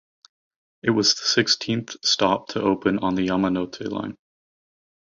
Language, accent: English, United States English